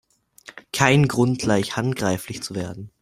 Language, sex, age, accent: German, male, under 19, Deutschland Deutsch